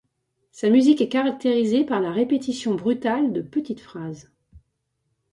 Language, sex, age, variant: French, female, 40-49, Français de métropole